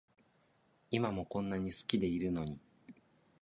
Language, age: Japanese, 19-29